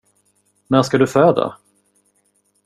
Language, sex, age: Swedish, male, 30-39